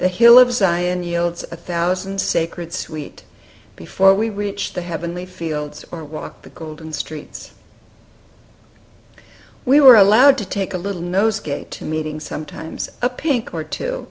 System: none